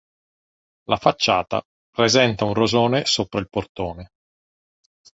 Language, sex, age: Italian, male, 40-49